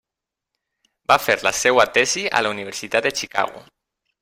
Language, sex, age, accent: Catalan, male, 40-49, valencià